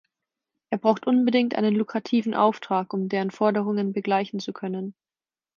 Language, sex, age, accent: German, female, 19-29, Deutschland Deutsch